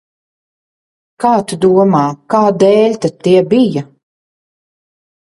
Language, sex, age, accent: Latvian, female, 40-49, bez akcenta